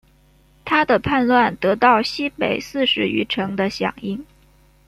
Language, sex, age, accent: Chinese, female, 19-29, 出生地：江西省